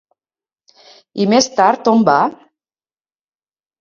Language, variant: Catalan, Tortosí